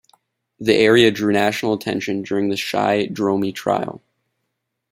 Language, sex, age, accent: English, male, 19-29, Canadian English